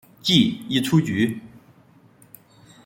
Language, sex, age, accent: Chinese, male, 30-39, 出生地：河南省